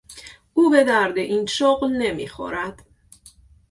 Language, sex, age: Persian, female, 30-39